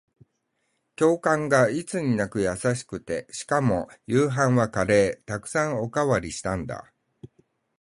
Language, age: Japanese, 40-49